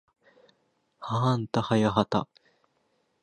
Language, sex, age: Japanese, male, 19-29